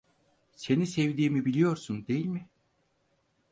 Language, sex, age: Turkish, male, 50-59